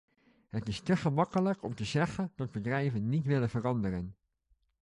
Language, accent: Dutch, Nederlands Nederlands